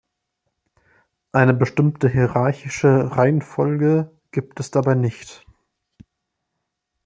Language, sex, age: German, male, 19-29